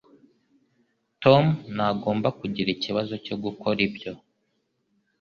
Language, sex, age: Kinyarwanda, male, 19-29